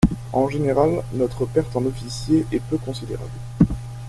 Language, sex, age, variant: French, male, 19-29, Français de métropole